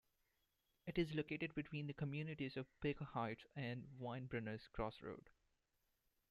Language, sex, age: English, male, 19-29